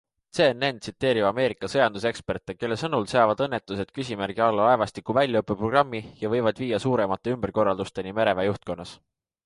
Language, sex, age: Estonian, male, 19-29